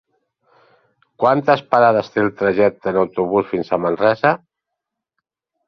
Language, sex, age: Catalan, male, 60-69